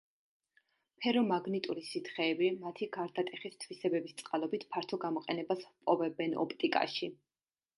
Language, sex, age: Georgian, female, 30-39